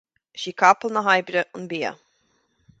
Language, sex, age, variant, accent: Irish, female, 30-39, Gaeilge Chonnacht, Cainteoir dúchais, Gaeltacht